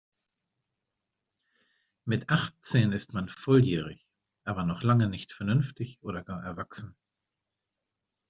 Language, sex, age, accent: German, male, 50-59, Deutschland Deutsch